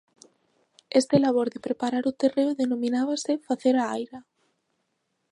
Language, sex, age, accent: Galician, female, 19-29, Atlántico (seseo e gheada)